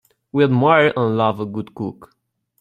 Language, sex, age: English, male, 19-29